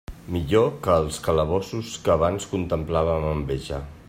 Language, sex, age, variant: Catalan, male, 40-49, Central